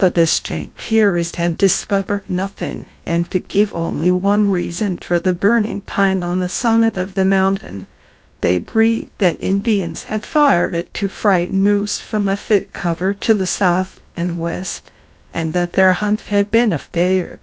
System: TTS, GlowTTS